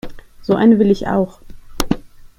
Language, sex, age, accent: German, female, 30-39, Deutschland Deutsch